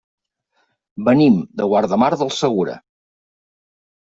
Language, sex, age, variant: Catalan, male, 50-59, Central